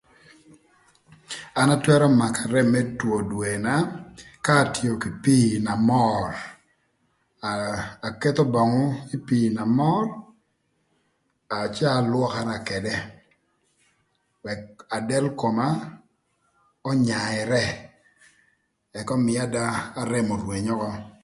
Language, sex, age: Thur, male, 30-39